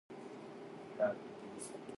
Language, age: Cantonese, 19-29